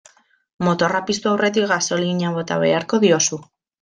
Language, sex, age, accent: Basque, female, 19-29, Mendebalekoa (Araba, Bizkaia, Gipuzkoako mendebaleko herri batzuk)